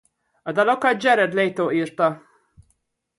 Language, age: Hungarian, 30-39